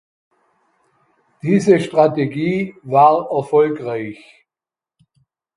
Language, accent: German, Deutschland Deutsch